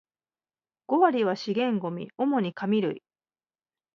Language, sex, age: Japanese, female, 40-49